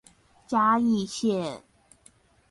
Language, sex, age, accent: Chinese, female, under 19, 出生地：新北市